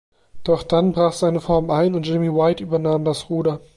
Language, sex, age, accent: German, male, 30-39, Deutschland Deutsch